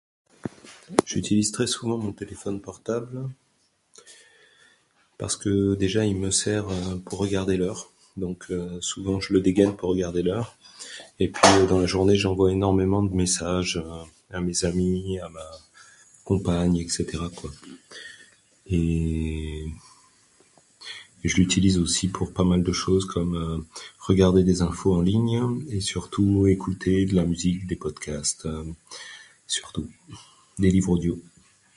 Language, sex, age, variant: French, male, 40-49, Français de métropole